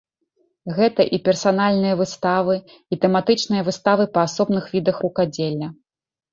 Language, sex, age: Belarusian, female, 30-39